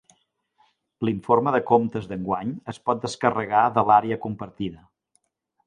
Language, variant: Catalan, Central